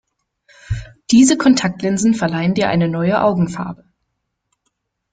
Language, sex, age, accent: German, female, 30-39, Deutschland Deutsch